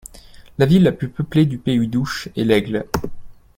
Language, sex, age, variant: French, male, 19-29, Français de métropole